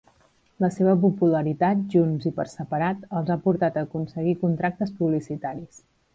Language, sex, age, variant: Catalan, female, 30-39, Central